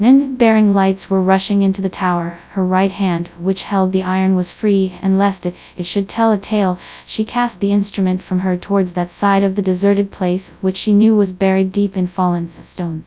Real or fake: fake